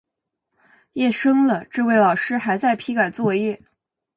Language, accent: Chinese, 出生地：江苏省